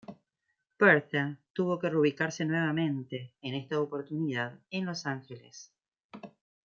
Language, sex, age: Spanish, female, 50-59